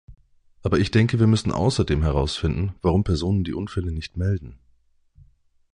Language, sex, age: German, male, 30-39